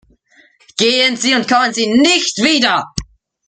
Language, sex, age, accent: German, male, 19-29, Österreichisches Deutsch